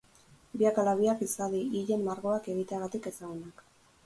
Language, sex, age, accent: Basque, female, 19-29, Mendebalekoa (Araba, Bizkaia, Gipuzkoako mendebaleko herri batzuk)